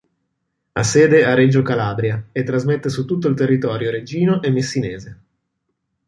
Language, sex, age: Italian, male, 30-39